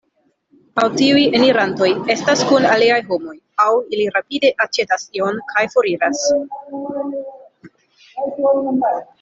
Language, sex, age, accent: Esperanto, female, 19-29, Internacia